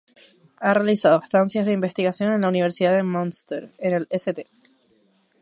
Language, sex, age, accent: Spanish, female, 19-29, España: Islas Canarias